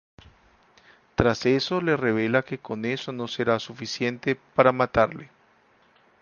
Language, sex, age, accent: Spanish, male, 30-39, Andino-Pacífico: Colombia, Perú, Ecuador, oeste de Bolivia y Venezuela andina